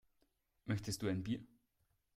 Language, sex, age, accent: German, male, 19-29, Deutschland Deutsch